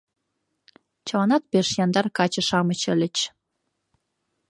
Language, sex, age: Mari, female, 19-29